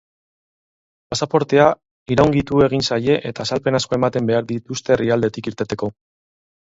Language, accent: Basque, Mendebalekoa (Araba, Bizkaia, Gipuzkoako mendebaleko herri batzuk)